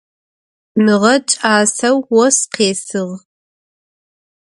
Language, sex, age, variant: Adyghe, female, 19-29, Адыгабзэ (Кирил, пстэумэ зэдыряе)